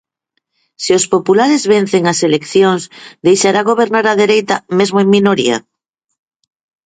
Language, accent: Galician, Normativo (estándar)